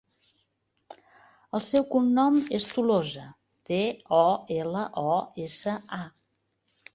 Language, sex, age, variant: Catalan, female, 60-69, Central